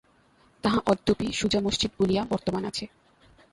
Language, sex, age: Bengali, female, 19-29